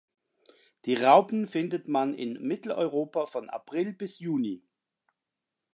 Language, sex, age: German, male, 50-59